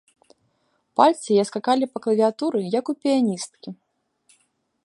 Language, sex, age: Belarusian, female, 19-29